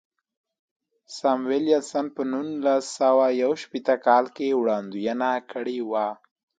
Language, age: Pashto, 19-29